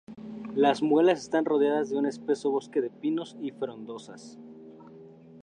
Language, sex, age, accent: Spanish, male, 19-29, México